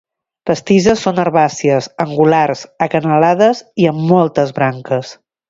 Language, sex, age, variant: Catalan, female, 50-59, Septentrional